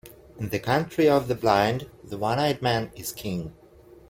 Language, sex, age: English, male, 30-39